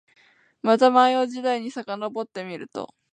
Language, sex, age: Japanese, female, 19-29